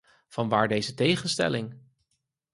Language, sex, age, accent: Dutch, male, 30-39, Nederlands Nederlands